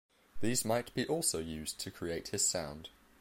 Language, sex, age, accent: English, male, under 19, England English